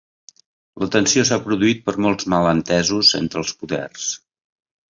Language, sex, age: Catalan, male, 50-59